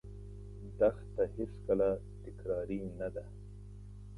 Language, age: Pashto, 40-49